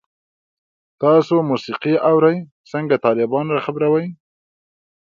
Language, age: Pashto, 19-29